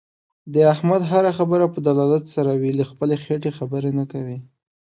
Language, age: Pashto, under 19